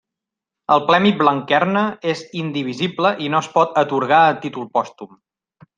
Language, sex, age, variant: Catalan, male, 40-49, Central